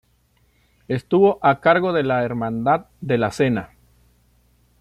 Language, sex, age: Spanish, male, 40-49